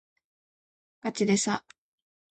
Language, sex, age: Japanese, female, 19-29